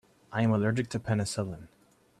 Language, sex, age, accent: English, male, under 19, United States English